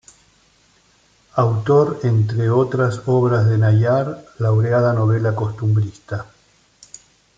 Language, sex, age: Spanish, male, 60-69